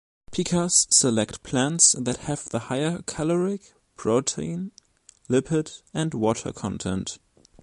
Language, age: English, under 19